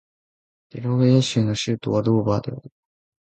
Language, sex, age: Japanese, male, 19-29